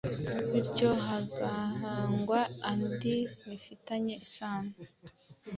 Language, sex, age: Kinyarwanda, female, 19-29